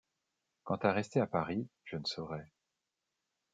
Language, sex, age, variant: French, male, 40-49, Français de métropole